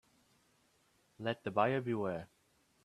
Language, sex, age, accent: English, male, 19-29, England English